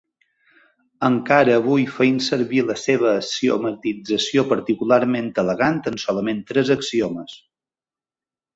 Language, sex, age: Catalan, male, 40-49